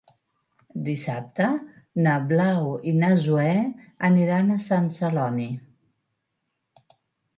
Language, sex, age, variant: Catalan, female, 50-59, Central